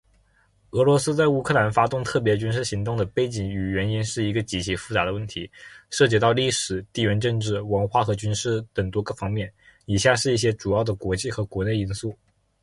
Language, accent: Chinese, 出生地：广东省